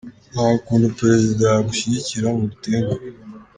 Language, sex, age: Kinyarwanda, male, under 19